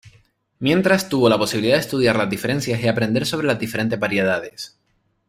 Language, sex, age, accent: Spanish, male, 19-29, España: Islas Canarias